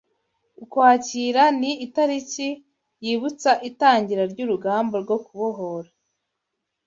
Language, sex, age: Kinyarwanda, female, 19-29